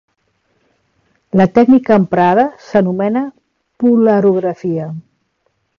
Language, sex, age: Catalan, female, 50-59